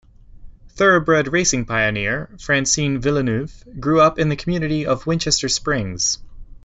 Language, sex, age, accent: English, male, 30-39, Canadian English